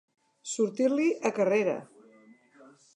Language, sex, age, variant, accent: Catalan, female, 60-69, Central, central